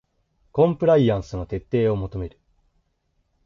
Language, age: Japanese, 19-29